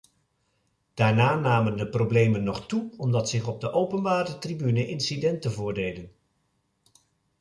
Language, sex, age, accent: Dutch, male, 50-59, Nederlands Nederlands